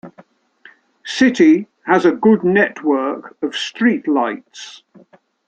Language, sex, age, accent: English, male, 70-79, England English